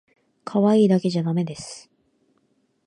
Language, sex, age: Japanese, female, 19-29